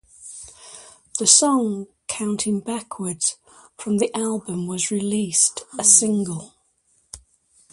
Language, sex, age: English, female, 60-69